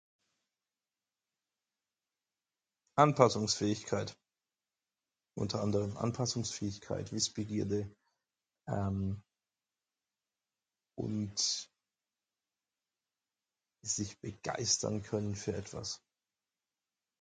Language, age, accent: German, 30-39, Deutschland Deutsch